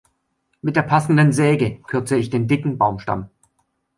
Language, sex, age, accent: German, male, 40-49, Deutschland Deutsch